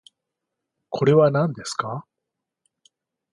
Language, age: Japanese, 50-59